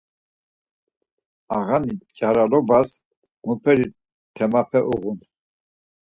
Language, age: Laz, 60-69